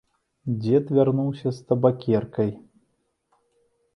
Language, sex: Belarusian, male